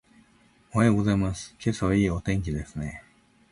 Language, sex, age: Japanese, male, 60-69